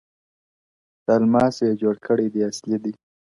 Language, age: Pashto, 19-29